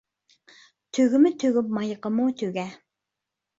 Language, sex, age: Uyghur, female, 19-29